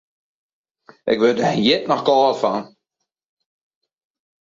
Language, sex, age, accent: Western Frisian, male, 19-29, Wâldfrysk